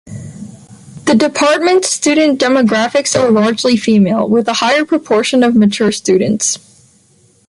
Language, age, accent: English, 19-29, United States English